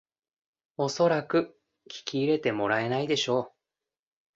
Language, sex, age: Japanese, male, 30-39